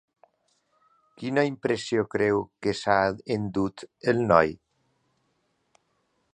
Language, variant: Catalan, Valencià central